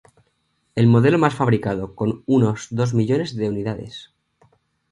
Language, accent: Spanish, España: Centro-Sur peninsular (Madrid, Toledo, Castilla-La Mancha)